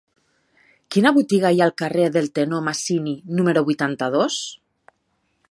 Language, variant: Catalan, Nord-Occidental